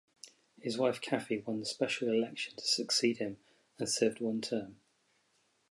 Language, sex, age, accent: English, male, 40-49, England English